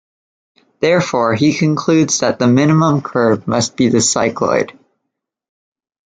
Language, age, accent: English, 19-29, United States English